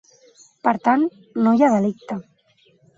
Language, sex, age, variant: Catalan, female, 19-29, Central